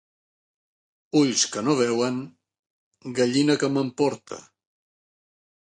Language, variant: Catalan, Central